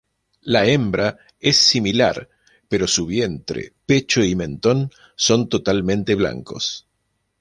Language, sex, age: Spanish, male, 50-59